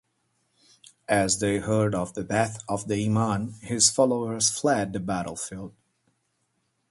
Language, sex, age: English, male, 30-39